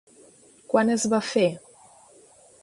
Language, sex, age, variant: Catalan, female, 19-29, Central